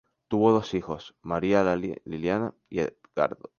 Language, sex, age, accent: Spanish, male, 19-29, España: Islas Canarias